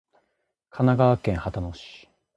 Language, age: Japanese, 30-39